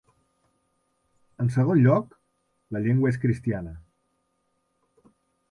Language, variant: Catalan, Central